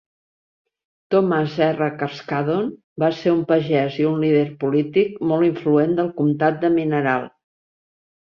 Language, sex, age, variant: Catalan, female, 60-69, Central